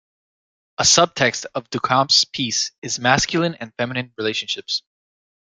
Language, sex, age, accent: English, male, 19-29, United States English